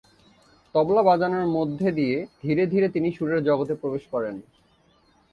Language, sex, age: Bengali, male, 19-29